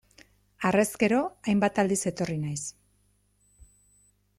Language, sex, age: Basque, female, 50-59